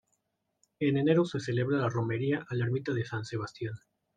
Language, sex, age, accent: Spanish, male, 19-29, México